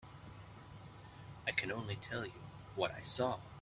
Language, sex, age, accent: English, male, 30-39, United States English